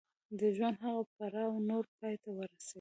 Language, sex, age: Pashto, female, 19-29